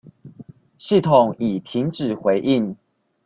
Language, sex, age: Chinese, male, 19-29